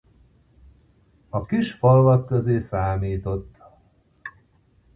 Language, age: Hungarian, 60-69